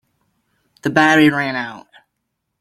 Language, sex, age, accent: English, male, 19-29, United States English